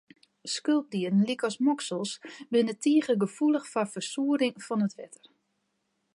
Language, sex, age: Western Frisian, female, 40-49